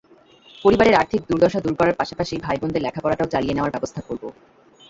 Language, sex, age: Bengali, female, 19-29